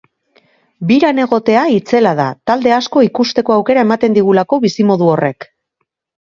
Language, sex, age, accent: Basque, male, 40-49, Mendebalekoa (Araba, Bizkaia, Gipuzkoako mendebaleko herri batzuk)